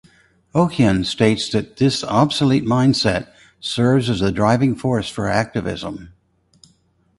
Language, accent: English, United States English